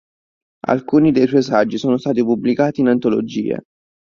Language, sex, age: Italian, male, 19-29